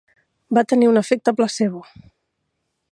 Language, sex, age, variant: Catalan, female, 50-59, Central